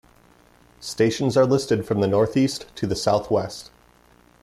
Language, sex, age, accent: English, male, 40-49, United States English